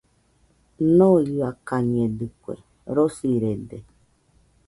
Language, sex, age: Nüpode Huitoto, female, 40-49